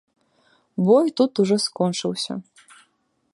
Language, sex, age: Belarusian, female, 19-29